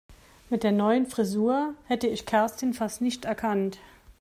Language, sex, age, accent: German, male, 50-59, Deutschland Deutsch